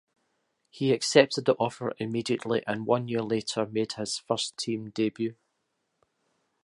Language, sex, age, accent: English, male, 30-39, Scottish English